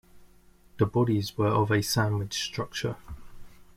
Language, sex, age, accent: English, male, 30-39, England English